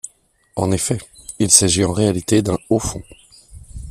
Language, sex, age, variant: French, male, 30-39, Français de métropole